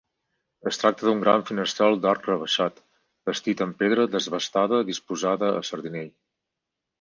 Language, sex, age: Catalan, male, 40-49